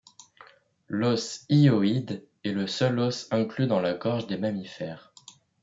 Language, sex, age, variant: French, male, under 19, Français de métropole